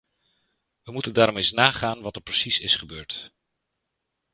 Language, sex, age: Dutch, male, 40-49